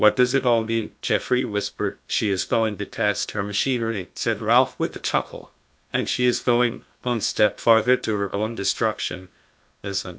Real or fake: fake